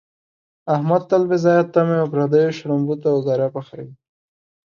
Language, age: Pashto, under 19